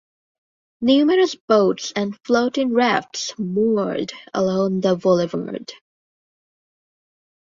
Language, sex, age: English, female, 19-29